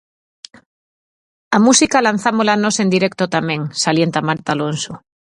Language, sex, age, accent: Galician, female, 40-49, Normativo (estándar)